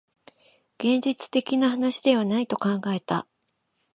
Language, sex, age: Japanese, female, 40-49